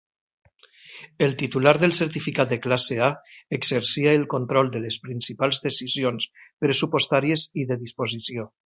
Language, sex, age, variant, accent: Catalan, male, 50-59, Valencià central, valencià